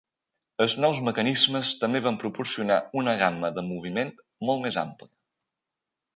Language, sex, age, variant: Catalan, male, 19-29, Balear